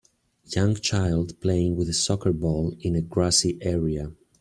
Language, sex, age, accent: English, male, 40-49, United States English